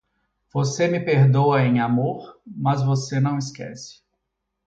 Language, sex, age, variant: Portuguese, male, 30-39, Portuguese (Brasil)